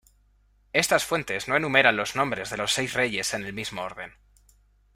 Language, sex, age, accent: Spanish, male, 30-39, España: Centro-Sur peninsular (Madrid, Toledo, Castilla-La Mancha)